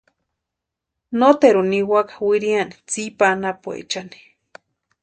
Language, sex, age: Western Highland Purepecha, female, 19-29